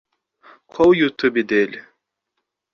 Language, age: Portuguese, 19-29